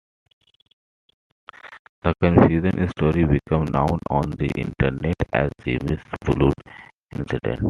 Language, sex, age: English, male, 19-29